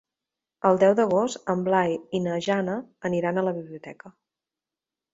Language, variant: Catalan, Septentrional